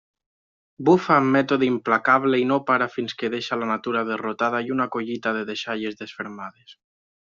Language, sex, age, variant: Catalan, male, 19-29, Nord-Occidental